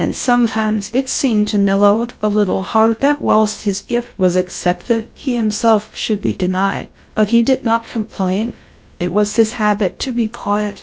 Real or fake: fake